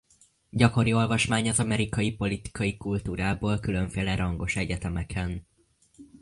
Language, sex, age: Hungarian, male, under 19